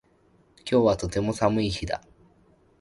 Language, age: Japanese, 19-29